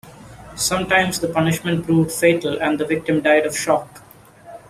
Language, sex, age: English, male, 19-29